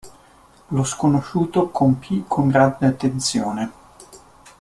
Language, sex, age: Italian, male, 30-39